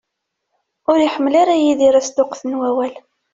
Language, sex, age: Kabyle, female, 30-39